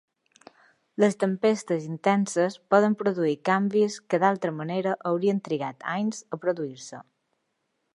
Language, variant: Catalan, Balear